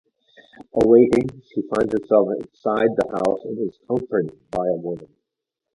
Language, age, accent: English, 40-49, United States English